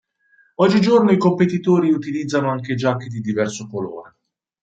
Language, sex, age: Italian, male, 30-39